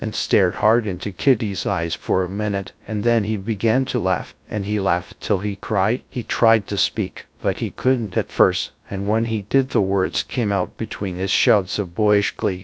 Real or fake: fake